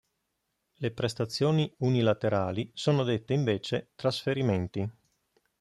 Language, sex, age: Italian, male, 50-59